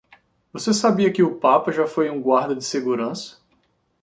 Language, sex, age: Portuguese, male, 40-49